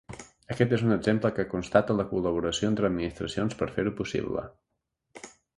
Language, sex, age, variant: Catalan, male, 30-39, Central